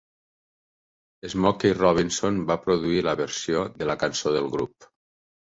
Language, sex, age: Catalan, male, 60-69